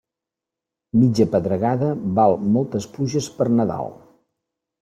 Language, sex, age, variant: Catalan, male, 50-59, Central